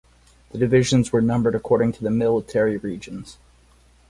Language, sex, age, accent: English, male, 30-39, United States English